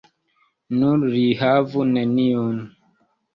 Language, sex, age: Esperanto, male, 19-29